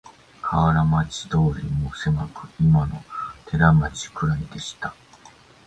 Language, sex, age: Japanese, male, 50-59